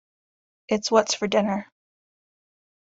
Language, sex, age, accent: English, female, 30-39, United States English